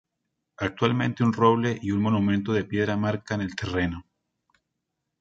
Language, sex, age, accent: Spanish, male, 30-39, Andino-Pacífico: Colombia, Perú, Ecuador, oeste de Bolivia y Venezuela andina